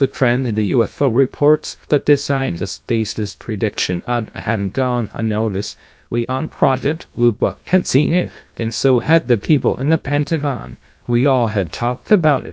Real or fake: fake